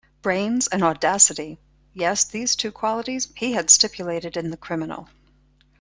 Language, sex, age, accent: English, female, 50-59, United States English